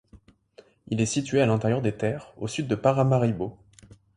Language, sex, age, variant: French, male, 19-29, Français de métropole